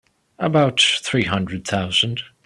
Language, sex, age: English, male, 19-29